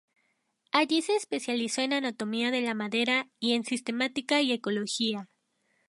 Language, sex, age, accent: Spanish, female, 19-29, México